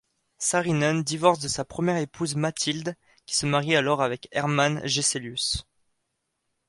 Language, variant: French, Français de métropole